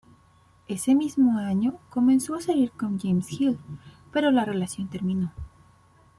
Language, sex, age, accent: Spanish, female, 30-39, México